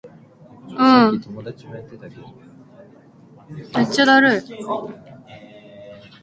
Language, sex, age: English, female, 19-29